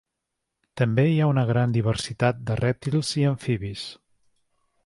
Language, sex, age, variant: Catalan, male, 50-59, Central